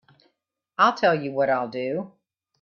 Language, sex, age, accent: English, female, 50-59, United States English